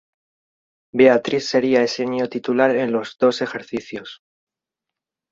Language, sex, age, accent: Spanish, male, 19-29, España: Centro-Sur peninsular (Madrid, Toledo, Castilla-La Mancha)